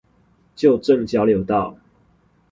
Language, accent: Chinese, 出生地：新北市